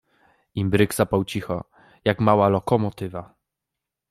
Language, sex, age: Polish, male, 90+